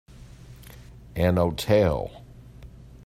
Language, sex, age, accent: English, male, 50-59, United States English